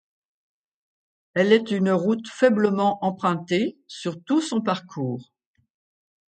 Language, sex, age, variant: French, female, 60-69, Français de métropole